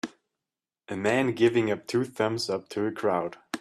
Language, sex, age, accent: English, male, 19-29, United States English